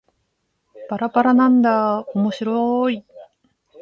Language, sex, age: Japanese, female, 50-59